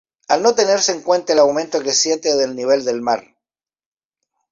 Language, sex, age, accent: Spanish, male, 50-59, Chileno: Chile, Cuyo